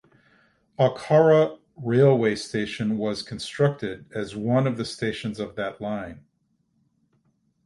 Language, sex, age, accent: English, male, 50-59, United States English